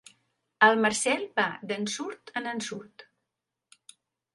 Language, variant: Catalan, Central